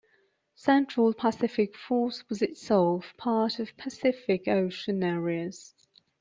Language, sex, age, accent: English, female, 19-29, England English